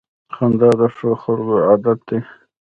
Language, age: Pashto, 19-29